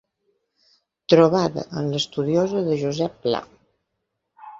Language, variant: Catalan, Balear